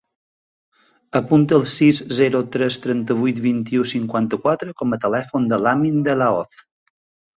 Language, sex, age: Catalan, male, 40-49